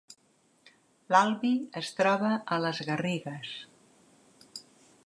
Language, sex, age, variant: Catalan, female, 60-69, Central